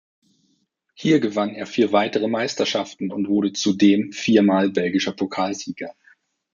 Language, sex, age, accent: German, male, 30-39, Deutschland Deutsch